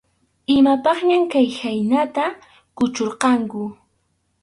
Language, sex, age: Arequipa-La Unión Quechua, female, 19-29